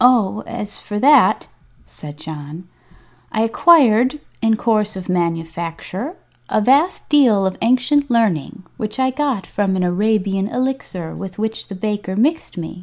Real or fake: real